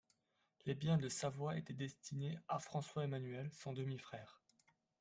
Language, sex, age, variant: French, male, 19-29, Français de métropole